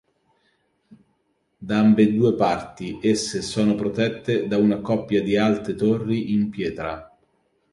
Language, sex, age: Italian, male, 30-39